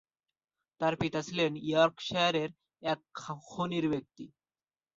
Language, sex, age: Bengali, male, under 19